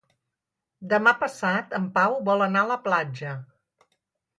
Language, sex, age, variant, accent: Catalan, female, 60-69, Central, central